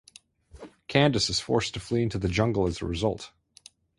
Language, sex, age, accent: English, male, 30-39, United States English